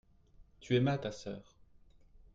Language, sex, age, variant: French, male, 30-39, Français de métropole